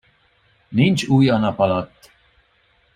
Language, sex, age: Hungarian, male, 30-39